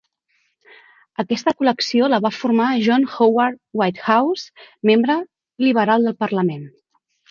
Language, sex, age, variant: Catalan, female, 40-49, Central